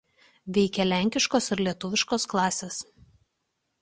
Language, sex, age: Lithuanian, female, 30-39